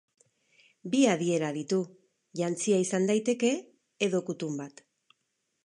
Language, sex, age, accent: Basque, female, 50-59, Erdialdekoa edo Nafarra (Gipuzkoa, Nafarroa)